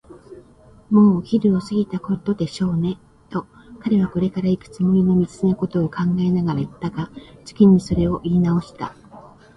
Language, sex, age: Japanese, female, 60-69